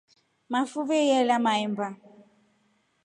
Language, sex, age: Rombo, female, 19-29